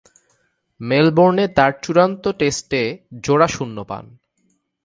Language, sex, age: Bengali, male, 19-29